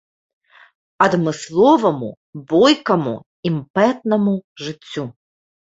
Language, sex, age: Belarusian, female, 40-49